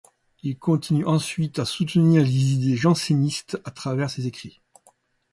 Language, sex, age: French, male, 40-49